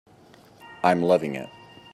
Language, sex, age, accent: English, male, 19-29, United States English